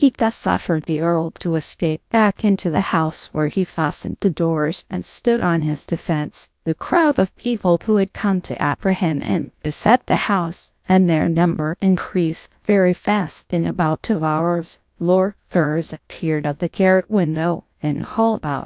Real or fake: fake